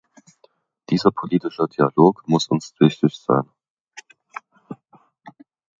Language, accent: German, Deutschland Deutsch